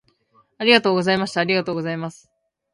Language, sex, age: Japanese, female, 19-29